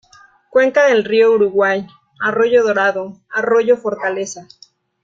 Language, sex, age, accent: Spanish, female, 30-39, México